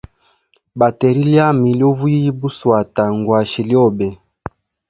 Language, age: Hemba, 19-29